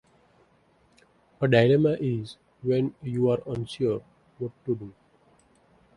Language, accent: English, India and South Asia (India, Pakistan, Sri Lanka)